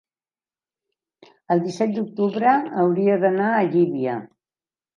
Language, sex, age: Catalan, female, 70-79